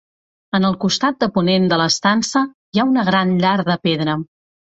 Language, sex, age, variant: Catalan, female, 40-49, Central